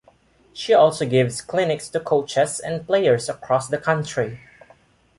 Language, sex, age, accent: English, male, 19-29, Filipino